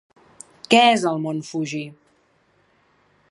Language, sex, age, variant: Catalan, female, 40-49, Central